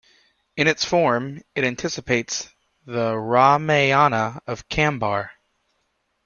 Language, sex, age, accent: English, male, 30-39, United States English